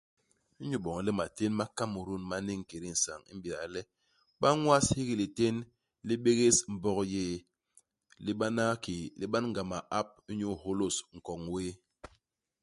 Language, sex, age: Basaa, male, 50-59